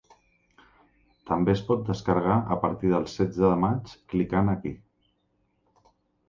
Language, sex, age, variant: Catalan, male, 50-59, Central